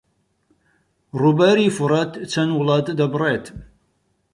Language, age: Central Kurdish, 30-39